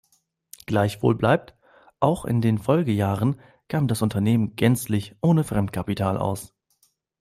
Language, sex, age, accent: German, male, 19-29, Deutschland Deutsch